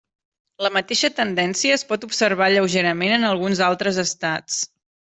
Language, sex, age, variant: Catalan, female, 40-49, Central